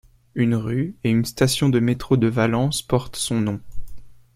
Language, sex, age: French, male, 19-29